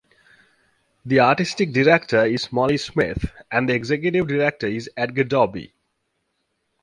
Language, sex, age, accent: English, male, 19-29, United States English